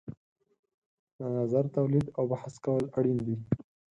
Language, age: Pashto, 19-29